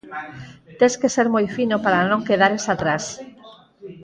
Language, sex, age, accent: Galician, female, 40-49, Normativo (estándar)